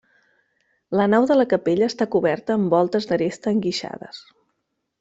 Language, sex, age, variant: Catalan, female, 40-49, Central